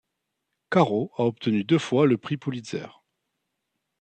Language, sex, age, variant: French, male, 40-49, Français de métropole